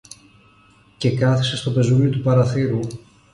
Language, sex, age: Greek, male, 40-49